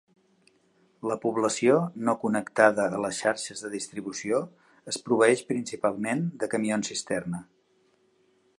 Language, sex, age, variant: Catalan, male, 50-59, Central